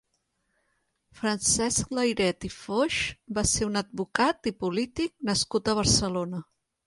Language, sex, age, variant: Catalan, female, 40-49, Central